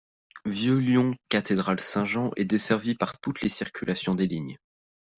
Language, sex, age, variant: French, male, under 19, Français de métropole